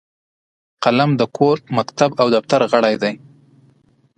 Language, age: Pashto, 19-29